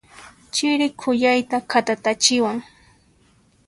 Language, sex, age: Puno Quechua, female, 19-29